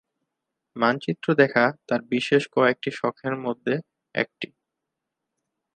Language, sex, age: Bengali, male, 19-29